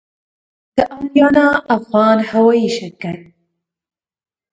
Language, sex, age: Pashto, female, 19-29